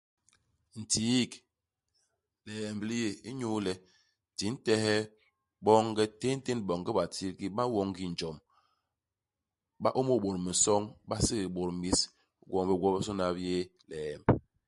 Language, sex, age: Basaa, male, 50-59